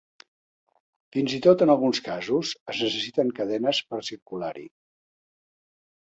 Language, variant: Catalan, Central